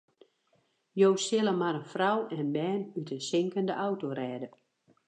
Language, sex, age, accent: Western Frisian, female, 60-69, Wâldfrysk